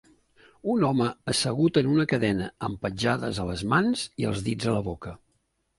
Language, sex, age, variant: Catalan, male, 60-69, Central